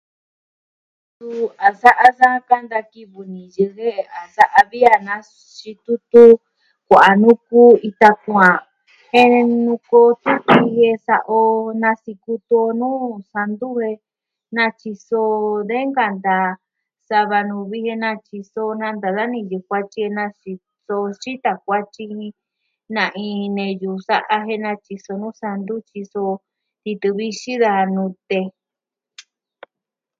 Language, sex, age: Southwestern Tlaxiaco Mixtec, female, 60-69